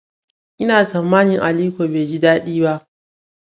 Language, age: Hausa, 19-29